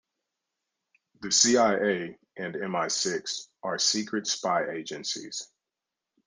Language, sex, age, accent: English, male, 30-39, United States English